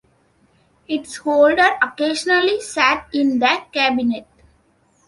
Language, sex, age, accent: English, female, under 19, India and South Asia (India, Pakistan, Sri Lanka)